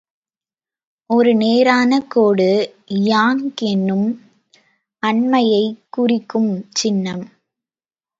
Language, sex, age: Tamil, female, under 19